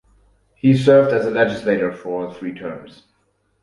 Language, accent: English, German